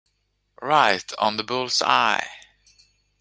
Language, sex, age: English, male, 40-49